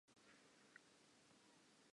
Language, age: Southern Sotho, 19-29